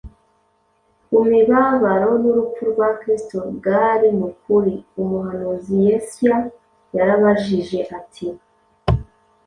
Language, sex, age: Kinyarwanda, female, 30-39